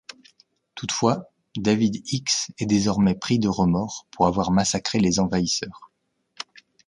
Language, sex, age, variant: French, male, 30-39, Français de métropole